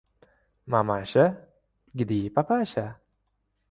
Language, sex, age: Uzbek, male, 19-29